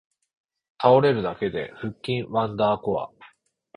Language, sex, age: Japanese, male, 40-49